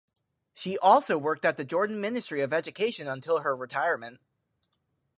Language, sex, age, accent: English, male, under 19, United States English